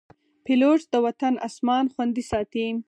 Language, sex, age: Pashto, female, under 19